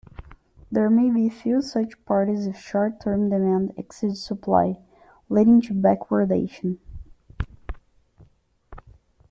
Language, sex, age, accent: English, female, under 19, United States English